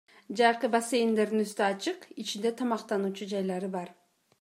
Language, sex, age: Kyrgyz, female, 30-39